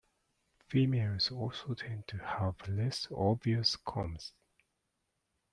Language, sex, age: English, male, 40-49